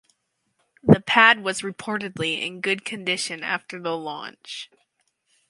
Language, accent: English, Canadian English